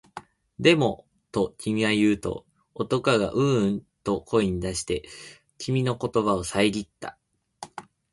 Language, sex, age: Japanese, male, 19-29